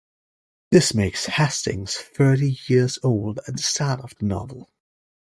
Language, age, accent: English, 19-29, United States English